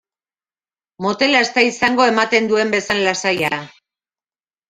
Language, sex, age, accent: Basque, male, 19-29, Mendebalekoa (Araba, Bizkaia, Gipuzkoako mendebaleko herri batzuk)